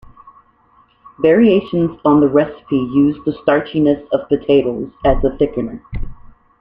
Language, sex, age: English, female, 19-29